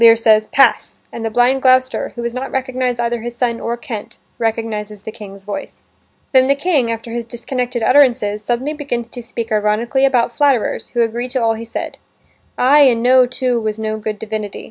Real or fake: real